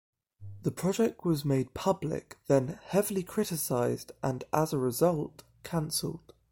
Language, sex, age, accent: English, male, 19-29, England English